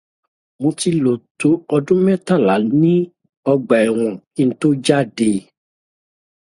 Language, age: Yoruba, 50-59